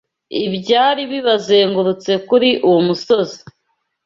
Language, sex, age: Kinyarwanda, female, 19-29